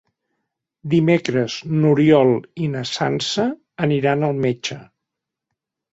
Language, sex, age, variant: Catalan, male, 60-69, Central